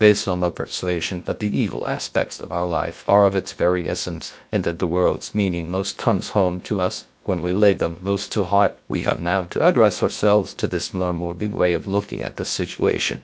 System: TTS, GlowTTS